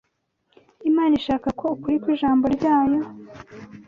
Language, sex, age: Kinyarwanda, female, 19-29